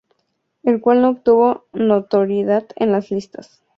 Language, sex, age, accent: Spanish, female, 19-29, México